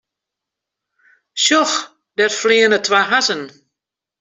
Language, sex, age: Western Frisian, female, 60-69